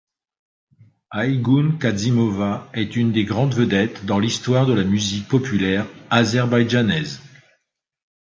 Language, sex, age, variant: French, male, 50-59, Français de métropole